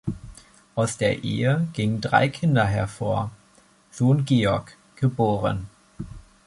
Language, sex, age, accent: German, male, 19-29, Deutschland Deutsch